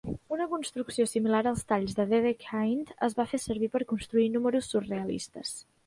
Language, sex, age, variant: Catalan, female, 19-29, Central